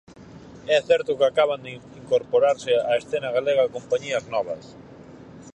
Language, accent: Galician, Central (gheada)